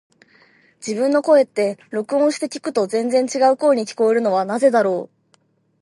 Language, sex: Japanese, female